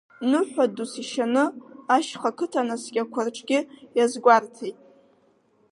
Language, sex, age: Abkhazian, female, under 19